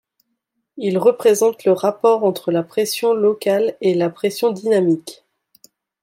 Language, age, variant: French, 19-29, Français de métropole